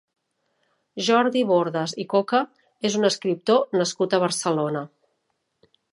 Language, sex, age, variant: Catalan, female, 40-49, Central